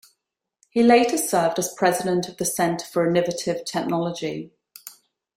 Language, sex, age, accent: English, female, 40-49, England English